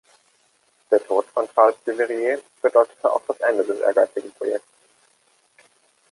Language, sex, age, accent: German, male, 30-39, Deutschland Deutsch